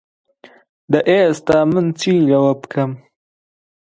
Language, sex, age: Central Kurdish, male, 19-29